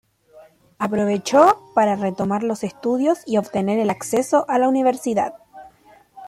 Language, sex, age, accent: Spanish, female, under 19, Chileno: Chile, Cuyo